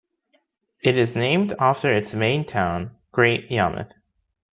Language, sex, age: English, male, 19-29